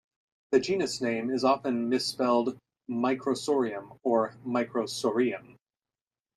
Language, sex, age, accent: English, male, 30-39, United States English